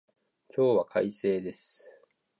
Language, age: Japanese, 30-39